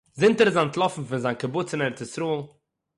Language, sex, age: Yiddish, male, 19-29